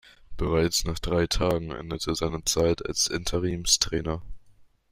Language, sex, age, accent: German, male, under 19, Deutschland Deutsch